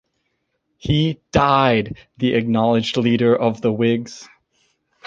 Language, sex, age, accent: English, male, 19-29, United States English